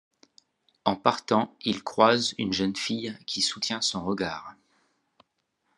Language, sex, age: French, male, 30-39